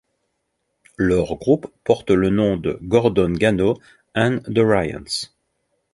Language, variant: French, Français de métropole